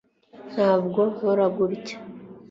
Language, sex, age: Kinyarwanda, female, 19-29